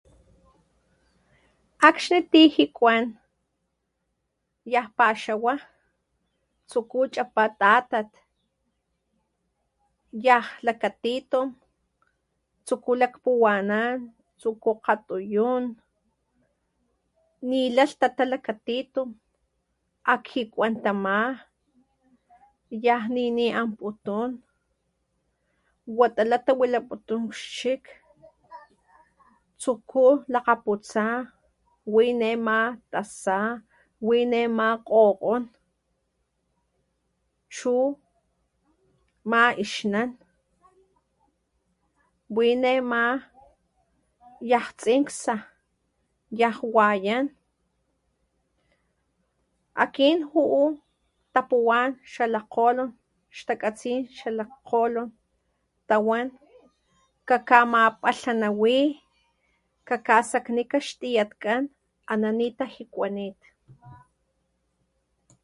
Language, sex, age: Papantla Totonac, female, 40-49